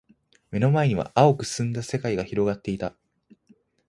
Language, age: Japanese, 19-29